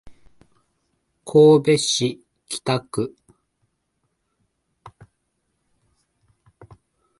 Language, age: Japanese, 19-29